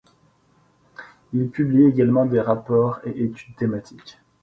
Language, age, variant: French, 40-49, Français de métropole